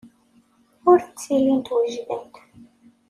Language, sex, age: Kabyle, female, 19-29